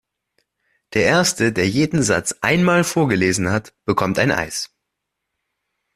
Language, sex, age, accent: German, male, under 19, Deutschland Deutsch